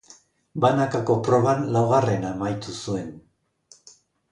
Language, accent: Basque, Erdialdekoa edo Nafarra (Gipuzkoa, Nafarroa)